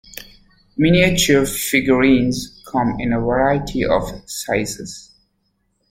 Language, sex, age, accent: English, male, 30-39, United States English